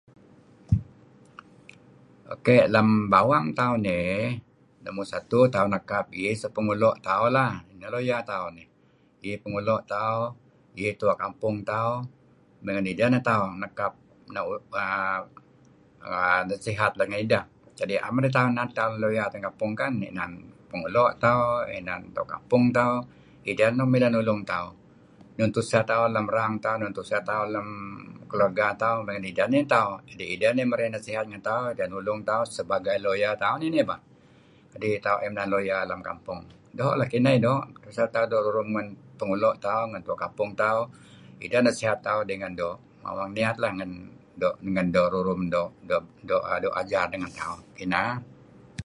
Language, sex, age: Kelabit, male, 70-79